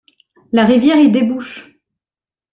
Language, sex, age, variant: French, female, 30-39, Français de métropole